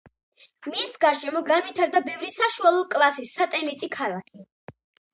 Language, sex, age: Georgian, female, under 19